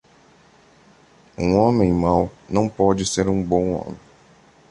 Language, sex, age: Portuguese, male, 30-39